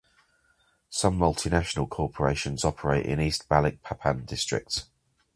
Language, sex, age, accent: English, male, 40-49, England English